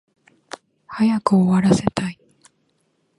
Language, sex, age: Japanese, female, 19-29